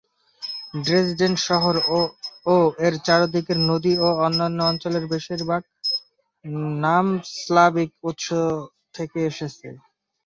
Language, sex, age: Bengali, male, 19-29